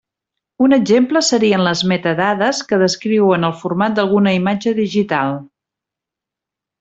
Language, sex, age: Catalan, female, 50-59